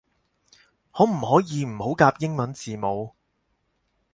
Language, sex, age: Cantonese, male, 30-39